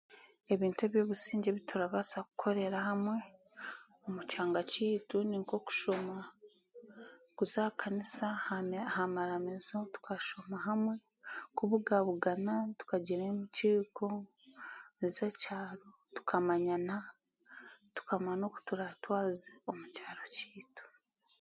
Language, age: Chiga, 19-29